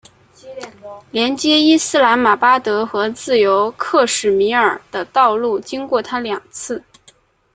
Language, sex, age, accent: Chinese, female, 19-29, 出生地：河南省